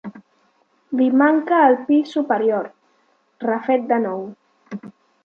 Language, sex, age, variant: Catalan, male, under 19, Central